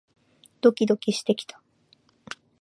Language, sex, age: Japanese, female, 19-29